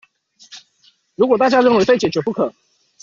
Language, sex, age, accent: Chinese, male, 30-39, 出生地：臺北市